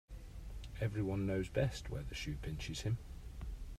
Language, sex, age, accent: English, male, 40-49, England English